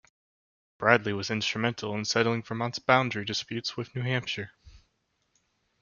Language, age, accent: English, 19-29, United States English